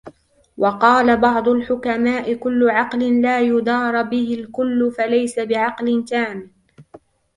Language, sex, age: Arabic, female, 19-29